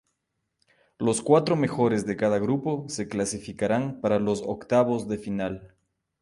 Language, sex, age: Spanish, male, 40-49